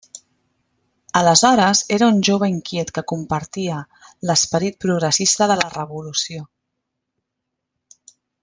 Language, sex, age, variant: Catalan, female, 40-49, Central